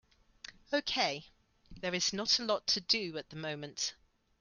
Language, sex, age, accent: English, female, 50-59, England English